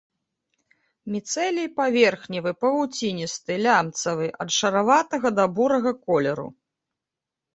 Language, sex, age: Belarusian, female, 30-39